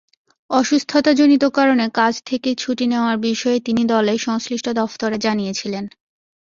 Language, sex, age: Bengali, female, 19-29